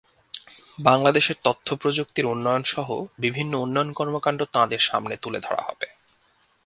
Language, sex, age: Bengali, male, 19-29